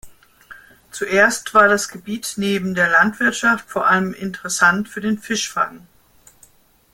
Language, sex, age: German, male, 50-59